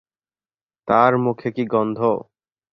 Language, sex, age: Bengali, male, 19-29